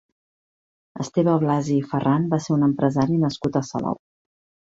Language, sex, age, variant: Catalan, female, 40-49, Central